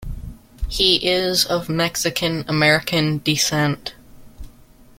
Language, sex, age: English, male, 19-29